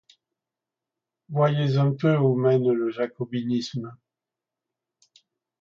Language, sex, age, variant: French, male, 60-69, Français de métropole